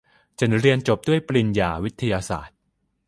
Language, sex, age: Thai, male, 19-29